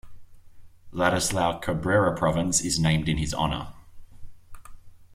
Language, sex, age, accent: English, male, 19-29, Australian English